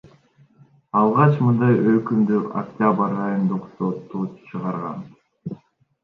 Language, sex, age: Kyrgyz, male, 19-29